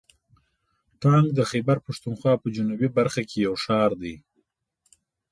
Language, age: Pashto, 30-39